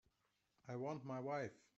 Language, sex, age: English, male, 30-39